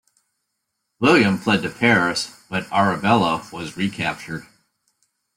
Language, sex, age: English, male, 50-59